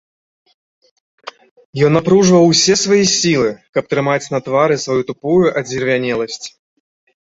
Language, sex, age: Belarusian, male, 30-39